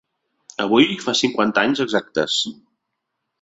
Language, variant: Catalan, Central